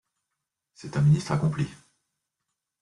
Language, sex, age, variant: French, male, 30-39, Français de métropole